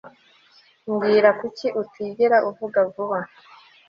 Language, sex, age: Kinyarwanda, female, 19-29